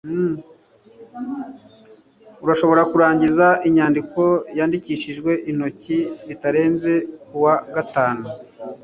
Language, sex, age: Kinyarwanda, male, 30-39